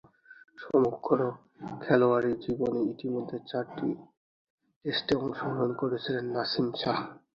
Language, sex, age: Bengali, male, 19-29